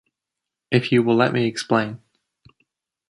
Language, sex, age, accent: English, male, 19-29, England English